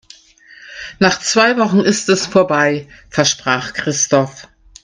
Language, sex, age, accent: German, female, 50-59, Deutschland Deutsch